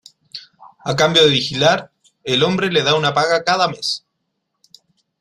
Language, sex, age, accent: Spanish, male, 30-39, Chileno: Chile, Cuyo